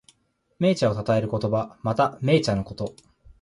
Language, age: Japanese, 19-29